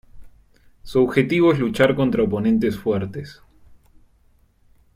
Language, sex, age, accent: Spanish, male, 19-29, Rioplatense: Argentina, Uruguay, este de Bolivia, Paraguay